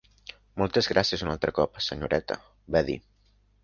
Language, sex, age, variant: Catalan, male, under 19, Central